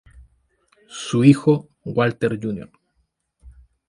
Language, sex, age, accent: Spanish, male, 30-39, Chileno: Chile, Cuyo